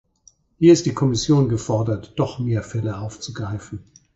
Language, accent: German, Deutschland Deutsch